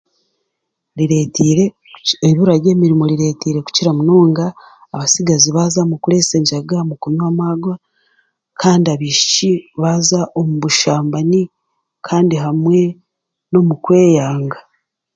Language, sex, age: Chiga, female, 40-49